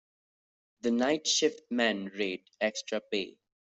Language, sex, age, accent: English, male, under 19, India and South Asia (India, Pakistan, Sri Lanka)